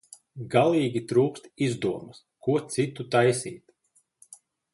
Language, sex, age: Latvian, male, 40-49